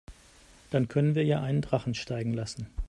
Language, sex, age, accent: German, male, 50-59, Deutschland Deutsch